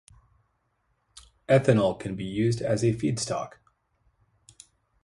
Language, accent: English, United States English